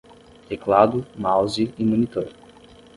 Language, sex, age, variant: Portuguese, male, 19-29, Portuguese (Brasil)